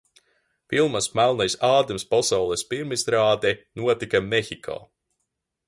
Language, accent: Latvian, Rigas